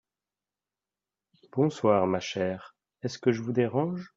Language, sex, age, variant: French, male, 19-29, Français de métropole